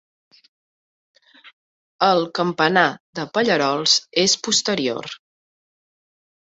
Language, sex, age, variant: Catalan, female, 30-39, Central